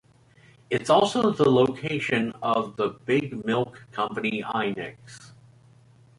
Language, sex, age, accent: English, male, 40-49, United States English